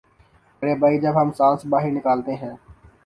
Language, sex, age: Urdu, male, 19-29